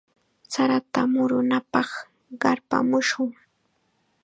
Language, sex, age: Chiquián Ancash Quechua, female, 19-29